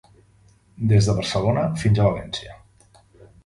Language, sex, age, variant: Catalan, male, 50-59, Central